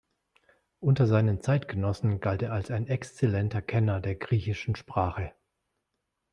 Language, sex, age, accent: German, male, 40-49, Deutschland Deutsch